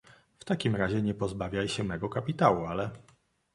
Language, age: Polish, 40-49